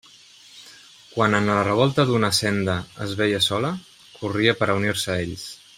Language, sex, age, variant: Catalan, male, 30-39, Central